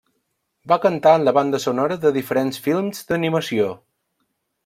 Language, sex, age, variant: Catalan, male, 30-39, Balear